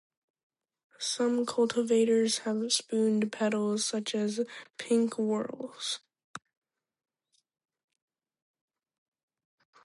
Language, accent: English, England English